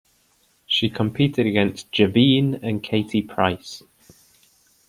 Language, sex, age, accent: English, male, 19-29, England English